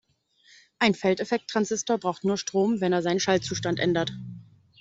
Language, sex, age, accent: German, female, 19-29, Deutschland Deutsch